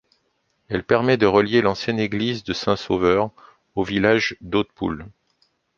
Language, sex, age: French, male, 50-59